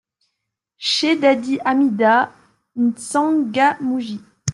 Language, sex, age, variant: French, female, 19-29, Français de métropole